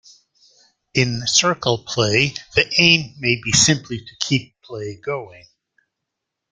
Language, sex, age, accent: English, male, 60-69, United States English